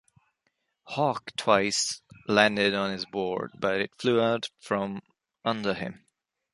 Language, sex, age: English, male, 19-29